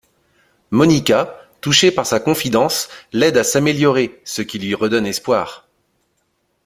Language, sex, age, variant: French, male, 30-39, Français de métropole